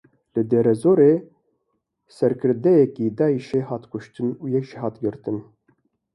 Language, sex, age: Kurdish, male, 19-29